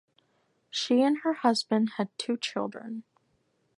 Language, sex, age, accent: English, female, under 19, United States English